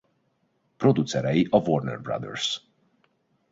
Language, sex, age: Hungarian, male, 40-49